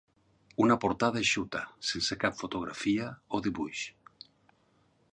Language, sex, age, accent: Catalan, male, 50-59, valencià